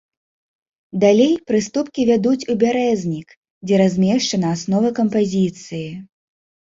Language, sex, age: Belarusian, female, 19-29